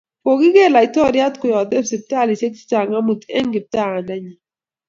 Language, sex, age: Kalenjin, female, 40-49